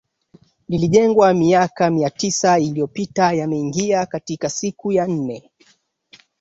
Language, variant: Swahili, Kiswahili cha Bara ya Tanzania